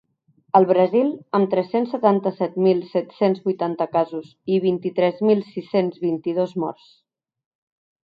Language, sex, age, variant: Catalan, female, 30-39, Central